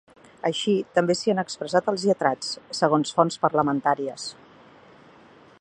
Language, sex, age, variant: Catalan, female, 40-49, Central